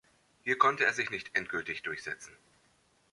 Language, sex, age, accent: German, male, 40-49, Deutschland Deutsch